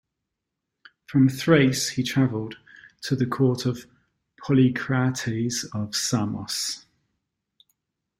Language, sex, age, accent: English, male, 40-49, England English